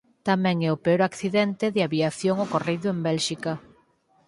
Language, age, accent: Galician, 40-49, Oriental (común en zona oriental)